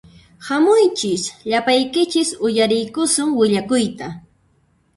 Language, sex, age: Puno Quechua, female, 19-29